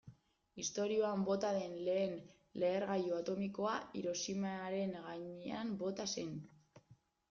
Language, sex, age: Basque, female, 19-29